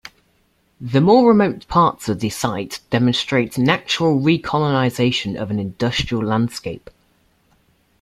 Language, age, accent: English, under 19, England English